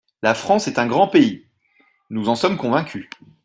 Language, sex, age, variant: French, male, 30-39, Français de métropole